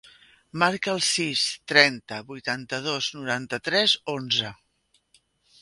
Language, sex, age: Catalan, female, 50-59